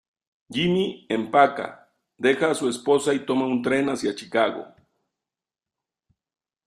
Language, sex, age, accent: Spanish, male, 50-59, México